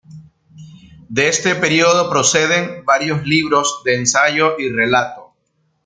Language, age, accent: Spanish, 40-49, Andino-Pacífico: Colombia, Perú, Ecuador, oeste de Bolivia y Venezuela andina